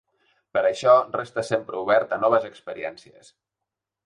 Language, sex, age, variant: Catalan, male, 50-59, Central